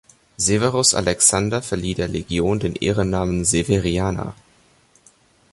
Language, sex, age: German, male, under 19